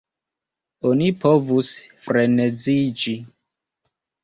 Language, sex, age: Esperanto, male, 19-29